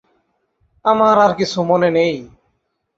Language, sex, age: Bengali, male, 30-39